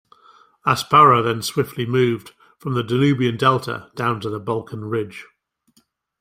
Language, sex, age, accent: English, male, 50-59, England English